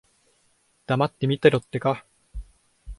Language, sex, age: Japanese, male, under 19